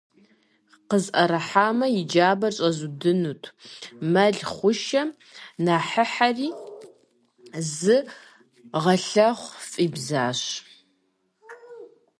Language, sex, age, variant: Kabardian, female, 30-39, Адыгэбзэ (Къэбэрдей, Кирил, псоми зэдай)